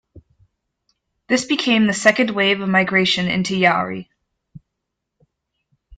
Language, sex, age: English, female, 19-29